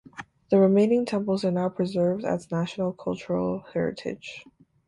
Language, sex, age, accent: English, female, 19-29, United States English